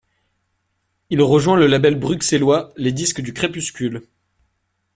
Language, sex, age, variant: French, male, 19-29, Français de métropole